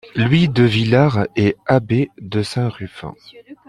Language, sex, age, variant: French, male, 30-39, Français de métropole